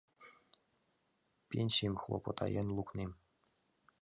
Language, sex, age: Mari, male, 19-29